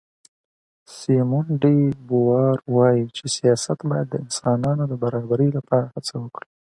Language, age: Pashto, 19-29